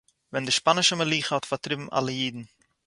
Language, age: Yiddish, under 19